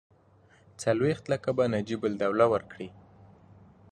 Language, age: Pashto, 30-39